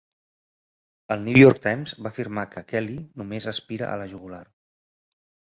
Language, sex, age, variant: Catalan, male, 30-39, Central